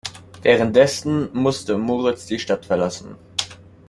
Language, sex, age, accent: German, male, under 19, Deutschland Deutsch